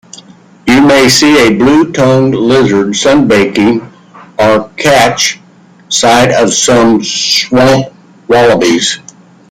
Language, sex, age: English, male, 60-69